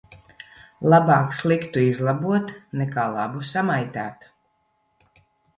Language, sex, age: Latvian, female, 50-59